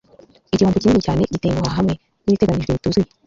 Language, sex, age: Kinyarwanda, female, 19-29